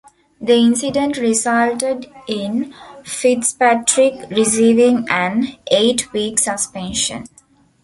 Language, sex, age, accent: English, female, 19-29, India and South Asia (India, Pakistan, Sri Lanka)